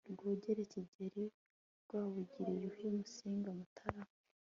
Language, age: Kinyarwanda, 19-29